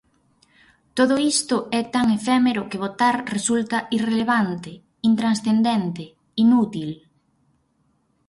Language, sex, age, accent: Galician, female, 19-29, Central (sen gheada)